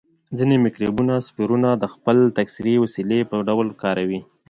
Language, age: Pashto, 30-39